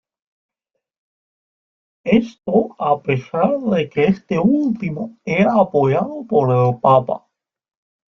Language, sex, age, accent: Spanish, female, 19-29, España: Norte peninsular (Asturias, Castilla y León, Cantabria, País Vasco, Navarra, Aragón, La Rioja, Guadalajara, Cuenca)